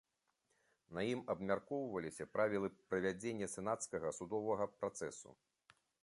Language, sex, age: Belarusian, male, 50-59